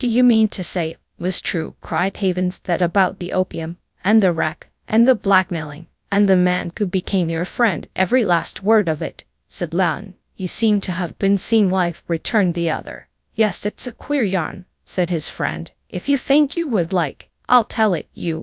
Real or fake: fake